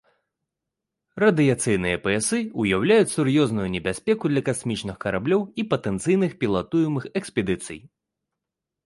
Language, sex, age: Belarusian, male, 19-29